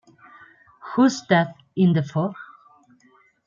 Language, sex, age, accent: Spanish, female, 50-59, México